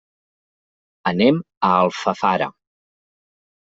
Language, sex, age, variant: Catalan, male, 30-39, Central